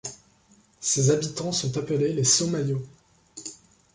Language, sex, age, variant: French, male, 19-29, Français de métropole